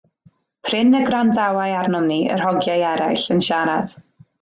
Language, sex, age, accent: Welsh, female, 19-29, Y Deyrnas Unedig Cymraeg